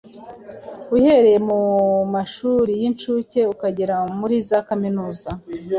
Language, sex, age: Kinyarwanda, female, 50-59